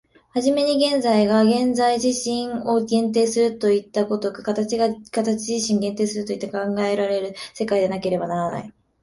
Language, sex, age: Japanese, female, 19-29